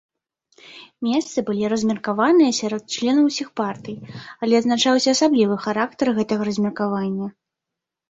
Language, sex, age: Belarusian, female, 30-39